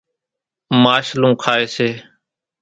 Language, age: Kachi Koli, 19-29